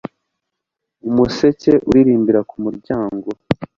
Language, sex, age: Kinyarwanda, male, 19-29